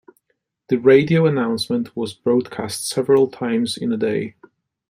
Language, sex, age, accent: English, male, 30-39, United States English